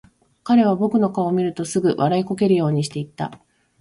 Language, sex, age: Japanese, female, 40-49